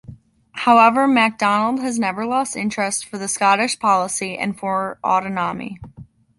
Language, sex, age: English, female, under 19